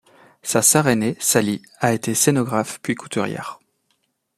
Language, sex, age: French, male, 30-39